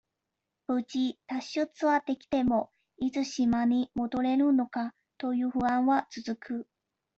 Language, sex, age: Japanese, female, 19-29